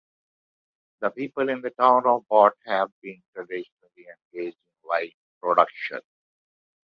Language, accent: English, India and South Asia (India, Pakistan, Sri Lanka)